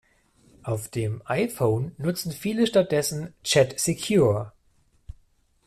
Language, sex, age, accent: German, male, 40-49, Deutschland Deutsch